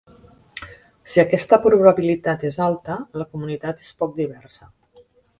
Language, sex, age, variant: Catalan, female, 50-59, Central